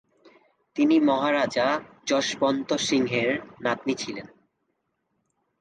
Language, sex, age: Bengali, male, 19-29